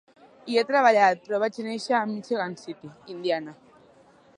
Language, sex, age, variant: Catalan, female, 19-29, Central